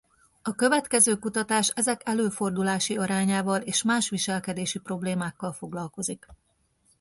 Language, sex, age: Hungarian, female, 40-49